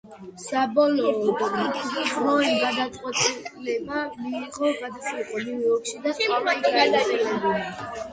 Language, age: Georgian, 19-29